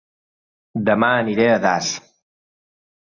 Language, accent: Catalan, mallorquí